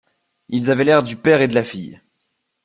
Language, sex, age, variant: French, male, 19-29, Français de métropole